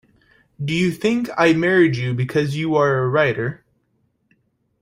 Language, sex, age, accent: English, male, under 19, United States English